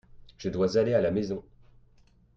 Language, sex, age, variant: French, male, 30-39, Français de métropole